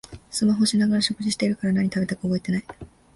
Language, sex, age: Japanese, female, 19-29